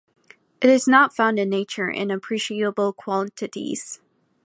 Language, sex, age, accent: English, female, under 19, United States English